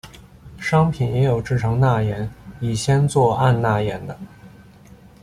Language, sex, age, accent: Chinese, male, 19-29, 出生地：北京市